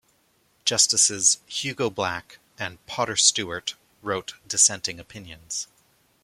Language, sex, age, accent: English, male, 30-39, Canadian English